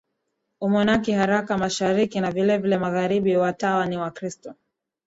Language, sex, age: Swahili, female, 19-29